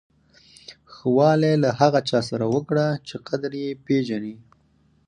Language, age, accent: Pashto, 19-29, معیاري پښتو